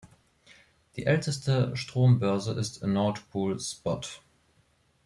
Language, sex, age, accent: German, male, 19-29, Deutschland Deutsch